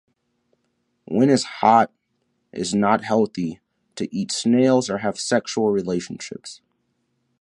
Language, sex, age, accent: English, male, under 19, United States English